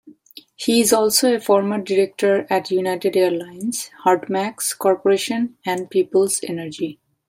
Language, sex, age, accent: English, female, 30-39, India and South Asia (India, Pakistan, Sri Lanka)